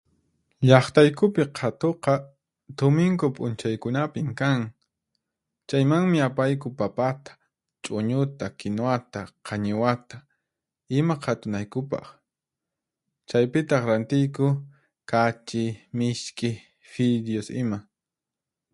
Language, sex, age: Puno Quechua, male, 30-39